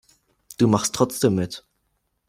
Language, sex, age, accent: German, male, under 19, Deutschland Deutsch